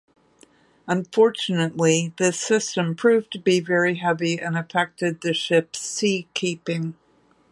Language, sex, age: English, female, 60-69